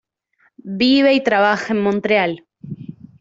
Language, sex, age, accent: Spanish, female, 19-29, Rioplatense: Argentina, Uruguay, este de Bolivia, Paraguay